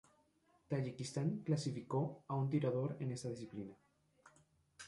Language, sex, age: Spanish, male, 19-29